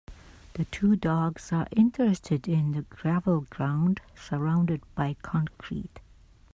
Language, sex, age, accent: English, female, 50-59, United States English